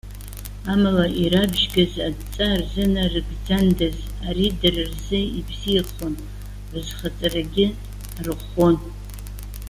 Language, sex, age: Abkhazian, female, 70-79